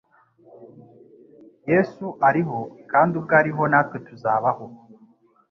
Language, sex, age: Kinyarwanda, male, 19-29